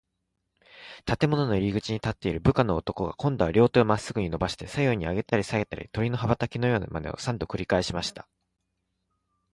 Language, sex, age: Japanese, male, 40-49